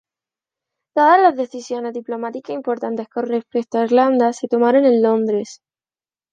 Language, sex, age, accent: Spanish, female, under 19, España: Sur peninsular (Andalucia, Extremadura, Murcia)